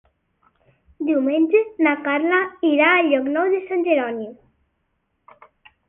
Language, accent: Catalan, valencià